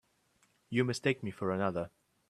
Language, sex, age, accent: English, male, 19-29, England English